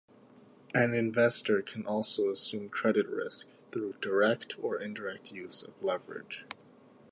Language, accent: English, United States English